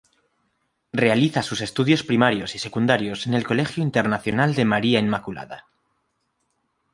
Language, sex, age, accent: Spanish, male, 19-29, España: Norte peninsular (Asturias, Castilla y León, Cantabria, País Vasco, Navarra, Aragón, La Rioja, Guadalajara, Cuenca)